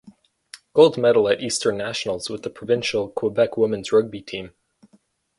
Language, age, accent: English, 19-29, United States English